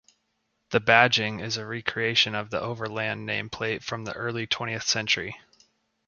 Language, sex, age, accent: English, male, 30-39, United States English